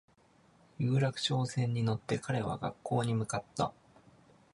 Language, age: Japanese, 30-39